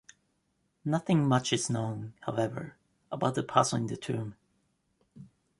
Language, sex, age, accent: English, male, 30-39, United States English